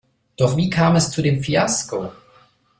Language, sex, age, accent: German, male, 30-39, Deutschland Deutsch